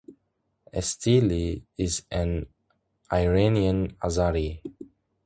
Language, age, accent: English, 19-29, United States English